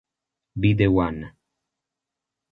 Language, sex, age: Italian, male, 19-29